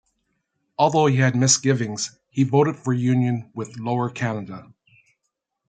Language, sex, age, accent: English, male, 60-69, Canadian English